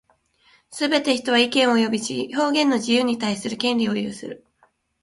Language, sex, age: Japanese, female, 19-29